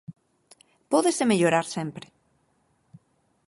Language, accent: Galician, Normativo (estándar)